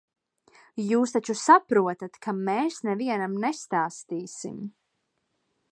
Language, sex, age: Latvian, female, 19-29